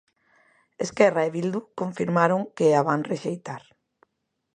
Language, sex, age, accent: Galician, female, 40-49, Normativo (estándar)